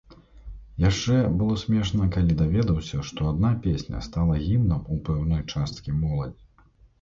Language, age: Belarusian, 30-39